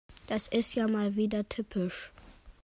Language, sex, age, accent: German, male, 40-49, Deutschland Deutsch